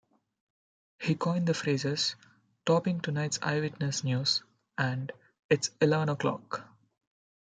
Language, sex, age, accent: English, male, 19-29, India and South Asia (India, Pakistan, Sri Lanka)